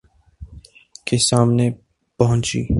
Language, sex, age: Urdu, male, 19-29